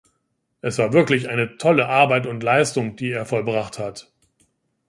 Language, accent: German, Deutschland Deutsch